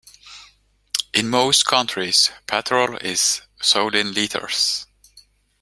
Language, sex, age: English, male, 40-49